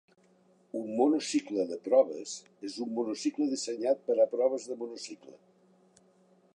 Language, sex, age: Catalan, male, 60-69